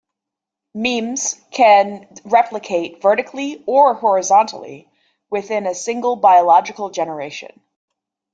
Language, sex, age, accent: English, female, 30-39, United States English